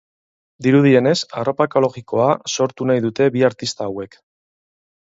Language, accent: Basque, Mendebalekoa (Araba, Bizkaia, Gipuzkoako mendebaleko herri batzuk)